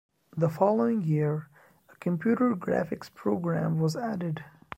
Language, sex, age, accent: English, male, 19-29, India and South Asia (India, Pakistan, Sri Lanka)